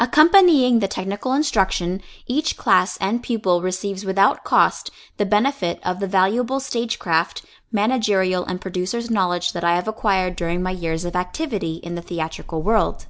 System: none